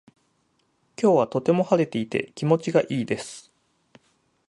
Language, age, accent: Japanese, 30-39, 標準